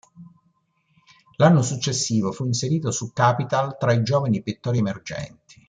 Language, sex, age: Italian, male, 60-69